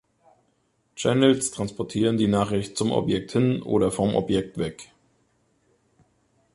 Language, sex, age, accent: German, male, 30-39, Deutschland Deutsch